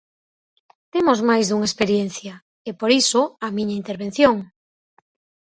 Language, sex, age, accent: Galician, female, 40-49, Normativo (estándar)